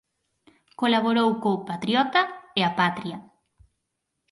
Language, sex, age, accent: Galician, female, 19-29, Central (sen gheada)